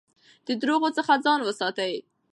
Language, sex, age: Pashto, female, under 19